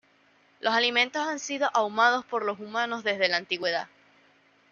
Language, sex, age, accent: Spanish, female, 19-29, Caribe: Cuba, Venezuela, Puerto Rico, República Dominicana, Panamá, Colombia caribeña, México caribeño, Costa del golfo de México